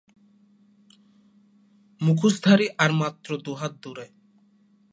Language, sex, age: Bengali, male, 19-29